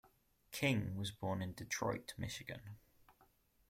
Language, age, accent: English, 19-29, England English